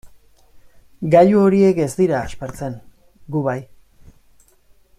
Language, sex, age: Basque, male, 40-49